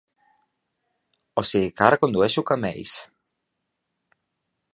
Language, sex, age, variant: Catalan, male, 40-49, Central